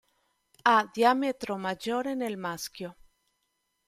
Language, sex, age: Italian, female, 40-49